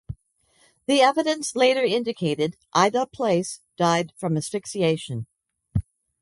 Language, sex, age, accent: English, female, 50-59, United States English